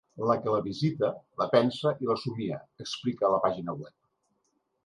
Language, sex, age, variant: Catalan, male, 60-69, Central